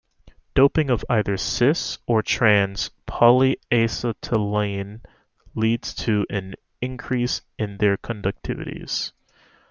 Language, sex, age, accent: English, male, 19-29, United States English